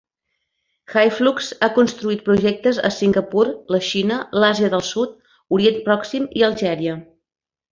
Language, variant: Catalan, Central